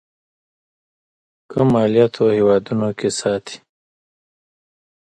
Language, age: Pashto, 19-29